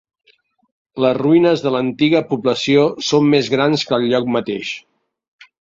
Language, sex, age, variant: Catalan, male, 50-59, Central